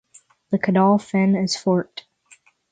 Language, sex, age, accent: English, male, under 19, United States English